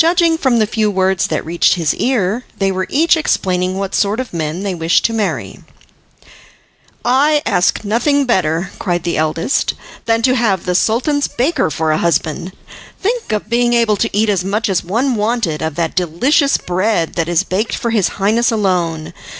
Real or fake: real